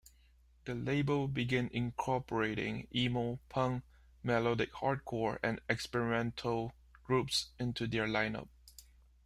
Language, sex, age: English, male, 30-39